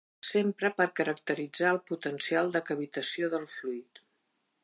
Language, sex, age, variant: Catalan, female, 60-69, Central